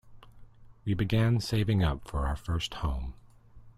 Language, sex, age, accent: English, male, 30-39, United States English